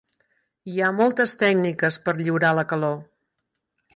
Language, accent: Catalan, Girona